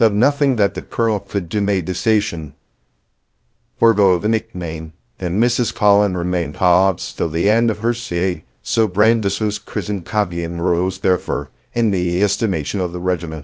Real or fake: fake